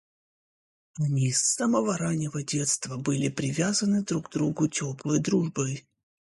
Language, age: Russian, 30-39